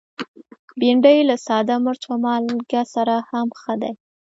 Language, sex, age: Pashto, female, 19-29